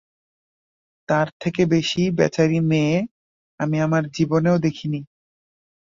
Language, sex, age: Bengali, male, 19-29